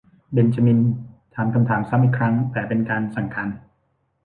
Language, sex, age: Thai, male, 19-29